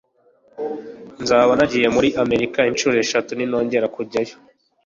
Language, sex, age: Kinyarwanda, male, 19-29